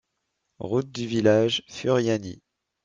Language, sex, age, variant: French, male, 30-39, Français de métropole